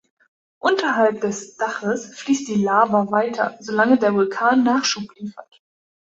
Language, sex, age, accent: German, female, 19-29, Deutschland Deutsch